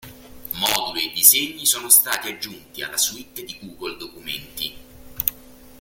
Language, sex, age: Italian, male, 40-49